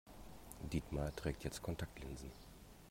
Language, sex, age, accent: German, male, 40-49, Deutschland Deutsch